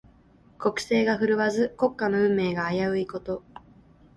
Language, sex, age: Japanese, female, 19-29